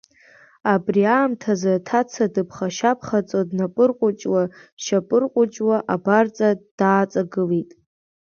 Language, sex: Abkhazian, female